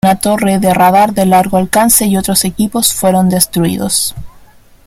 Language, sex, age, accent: Spanish, female, under 19, Chileno: Chile, Cuyo